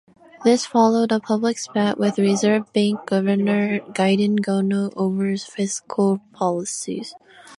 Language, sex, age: English, female, 19-29